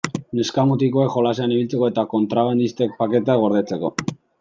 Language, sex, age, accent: Basque, male, 19-29, Mendebalekoa (Araba, Bizkaia, Gipuzkoako mendebaleko herri batzuk)